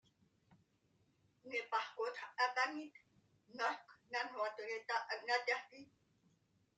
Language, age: French, 30-39